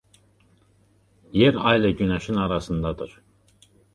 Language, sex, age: Azerbaijani, male, 30-39